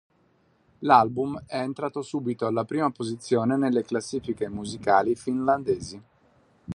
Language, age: Italian, 30-39